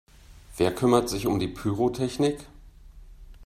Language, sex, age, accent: German, male, 50-59, Deutschland Deutsch